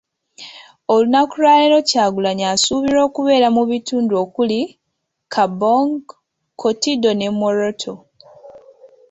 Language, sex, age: Ganda, female, 19-29